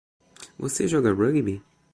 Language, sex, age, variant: Portuguese, male, 19-29, Portuguese (Brasil)